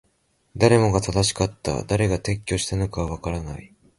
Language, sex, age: Japanese, male, 19-29